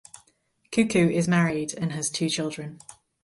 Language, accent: English, England English